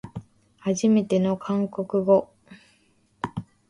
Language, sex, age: Japanese, female, 19-29